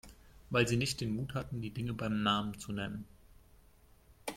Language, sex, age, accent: German, male, 19-29, Deutschland Deutsch